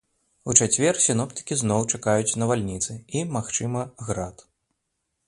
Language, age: Belarusian, 30-39